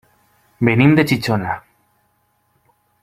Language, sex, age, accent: Catalan, male, 19-29, valencià